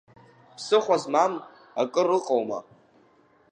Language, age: Abkhazian, under 19